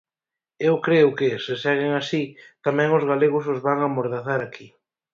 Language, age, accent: Galician, 19-29, Oriental (común en zona oriental)